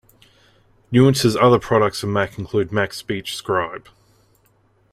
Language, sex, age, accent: English, male, 30-39, Australian English